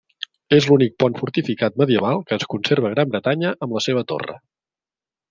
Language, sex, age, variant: Catalan, male, 40-49, Central